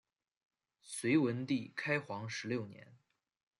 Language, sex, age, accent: Chinese, male, 19-29, 出生地：河南省